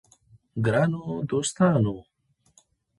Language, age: Pashto, 30-39